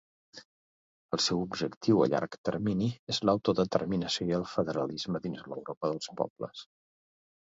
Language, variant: Catalan, Central